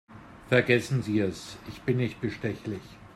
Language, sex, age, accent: German, male, 50-59, Deutschland Deutsch